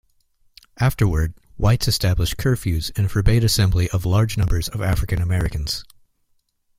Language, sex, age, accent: English, male, 19-29, United States English